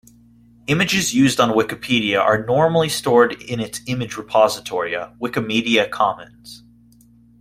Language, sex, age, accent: English, male, 19-29, United States English